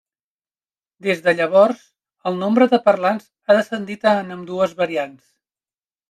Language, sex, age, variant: Catalan, male, 30-39, Central